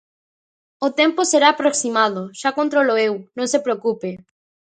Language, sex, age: Galician, female, under 19